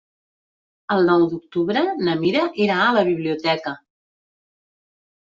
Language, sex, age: Catalan, female, 50-59